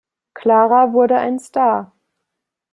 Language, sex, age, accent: German, female, 19-29, Deutschland Deutsch